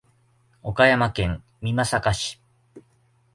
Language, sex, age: Japanese, male, 50-59